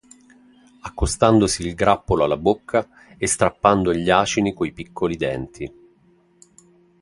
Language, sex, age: Italian, male, 40-49